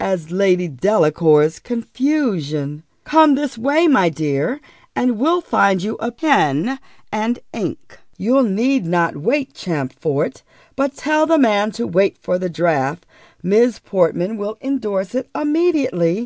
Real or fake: real